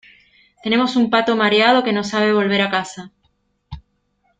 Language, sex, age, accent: Spanish, female, 40-49, Rioplatense: Argentina, Uruguay, este de Bolivia, Paraguay